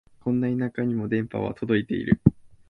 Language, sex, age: Japanese, male, 19-29